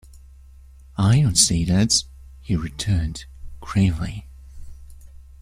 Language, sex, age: English, male, 19-29